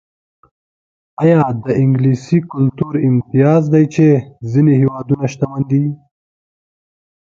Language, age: Pashto, 19-29